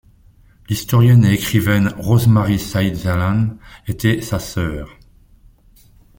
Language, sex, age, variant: French, male, 60-69, Français de métropole